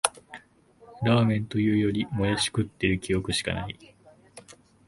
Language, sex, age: Japanese, male, 19-29